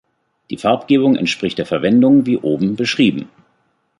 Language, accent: German, Deutschland Deutsch